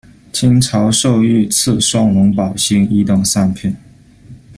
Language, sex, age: Chinese, male, 19-29